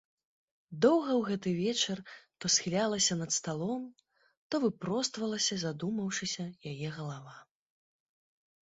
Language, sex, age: Belarusian, female, 19-29